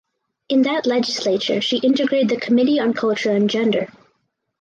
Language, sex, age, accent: English, female, under 19, United States English